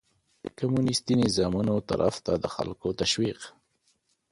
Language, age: Pashto, 30-39